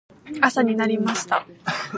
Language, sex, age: Japanese, female, 19-29